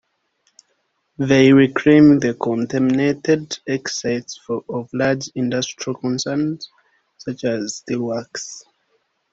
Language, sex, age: English, male, 19-29